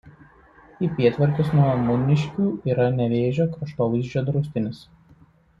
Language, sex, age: Lithuanian, male, 30-39